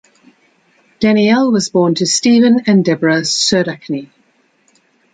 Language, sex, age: English, female, 50-59